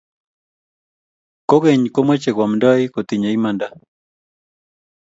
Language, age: Kalenjin, 19-29